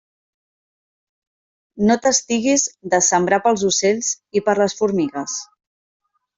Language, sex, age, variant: Catalan, female, 30-39, Central